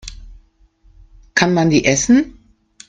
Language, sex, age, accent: German, female, 50-59, Deutschland Deutsch